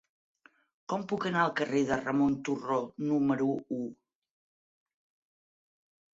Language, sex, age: Catalan, female, 50-59